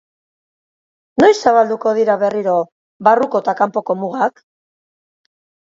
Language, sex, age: Basque, female, 50-59